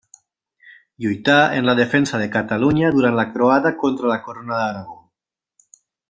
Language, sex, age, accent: Catalan, male, 19-29, valencià